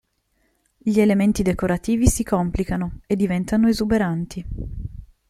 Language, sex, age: Italian, female, 30-39